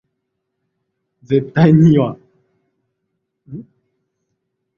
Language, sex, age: Japanese, male, 40-49